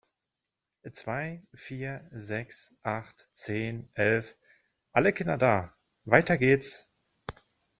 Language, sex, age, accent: German, male, 30-39, Deutschland Deutsch